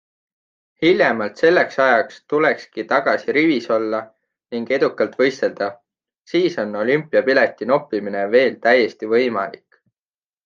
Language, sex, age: Estonian, male, 19-29